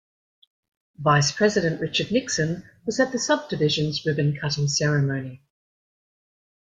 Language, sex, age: English, female, 50-59